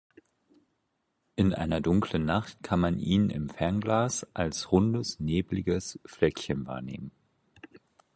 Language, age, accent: German, 19-29, Deutschland Deutsch